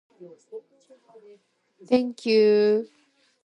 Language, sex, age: English, female, under 19